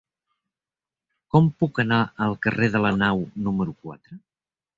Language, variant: Catalan, Central